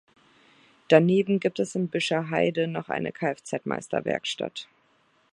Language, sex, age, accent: German, female, 30-39, Deutschland Deutsch